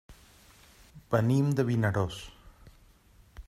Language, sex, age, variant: Catalan, male, 40-49, Central